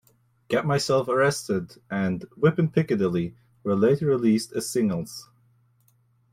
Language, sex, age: English, male, 19-29